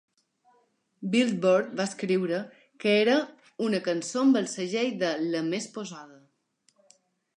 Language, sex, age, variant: Catalan, female, 40-49, Balear